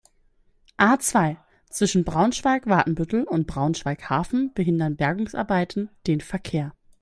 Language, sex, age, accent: German, female, 19-29, Deutschland Deutsch